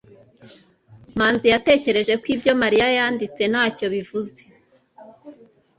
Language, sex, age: Kinyarwanda, female, 19-29